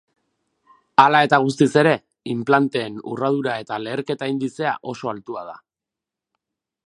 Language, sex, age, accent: Basque, male, 19-29, Erdialdekoa edo Nafarra (Gipuzkoa, Nafarroa)